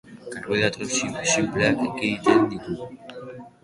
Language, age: Basque, under 19